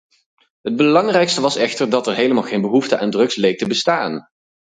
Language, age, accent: Dutch, 30-39, Nederlands Nederlands